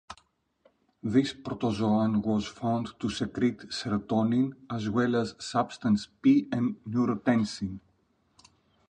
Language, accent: English, Greek